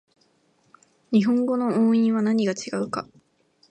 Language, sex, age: Japanese, female, 19-29